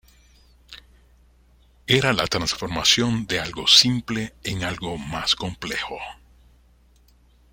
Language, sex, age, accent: Spanish, male, 50-59, Caribe: Cuba, Venezuela, Puerto Rico, República Dominicana, Panamá, Colombia caribeña, México caribeño, Costa del golfo de México